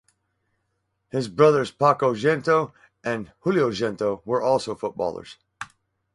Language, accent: English, United States English